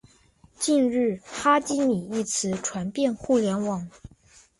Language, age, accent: Chinese, under 19, 出生地：江西省